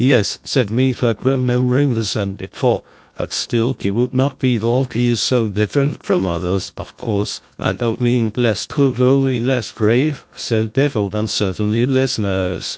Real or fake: fake